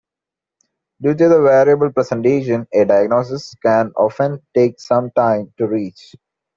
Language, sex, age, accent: English, male, 19-29, India and South Asia (India, Pakistan, Sri Lanka)